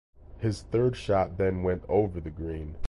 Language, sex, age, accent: English, male, 40-49, United States English